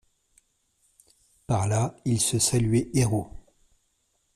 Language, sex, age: French, male, 30-39